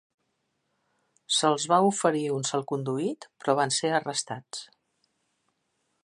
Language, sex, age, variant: Catalan, female, 60-69, Central